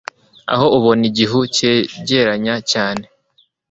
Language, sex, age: Kinyarwanda, male, 30-39